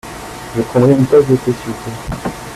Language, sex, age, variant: French, male, 19-29, Français de métropole